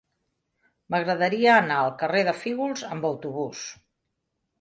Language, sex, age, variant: Catalan, female, 50-59, Central